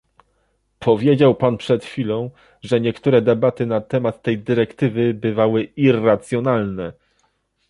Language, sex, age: Polish, male, 30-39